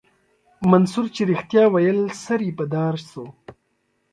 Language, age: Pashto, 30-39